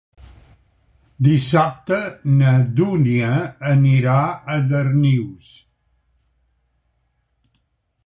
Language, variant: Catalan, Central